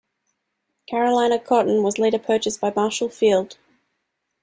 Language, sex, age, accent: English, female, 19-29, Australian English